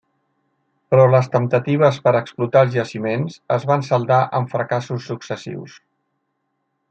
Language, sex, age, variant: Catalan, male, 50-59, Central